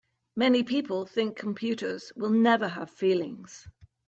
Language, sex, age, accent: English, female, 60-69, England English